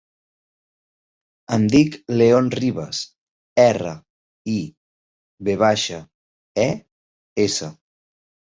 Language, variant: Catalan, Central